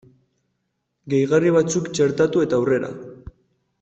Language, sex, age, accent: Basque, male, 19-29, Mendebalekoa (Araba, Bizkaia, Gipuzkoako mendebaleko herri batzuk)